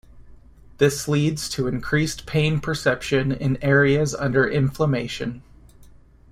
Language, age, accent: English, 30-39, United States English